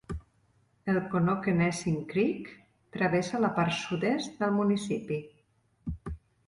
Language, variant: Catalan, Central